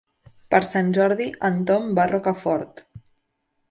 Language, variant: Catalan, Central